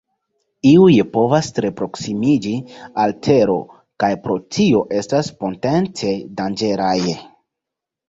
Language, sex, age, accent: Esperanto, male, 19-29, Internacia